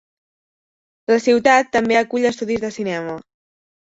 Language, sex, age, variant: Catalan, female, under 19, Central